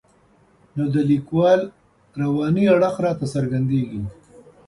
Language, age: Pashto, 50-59